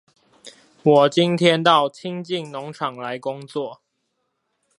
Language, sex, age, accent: Chinese, male, 19-29, 出生地：臺北市; 出生地：新北市